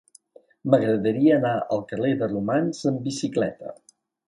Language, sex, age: Catalan, male, 50-59